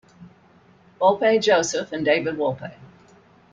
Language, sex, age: English, female, 60-69